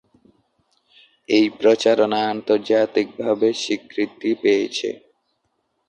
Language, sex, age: Bengali, male, under 19